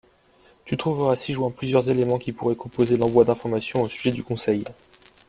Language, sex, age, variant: French, male, 19-29, Français de métropole